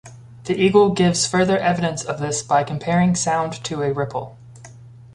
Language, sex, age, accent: English, male, 19-29, United States English